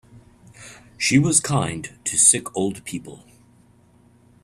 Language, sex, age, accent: English, male, 40-49, United States English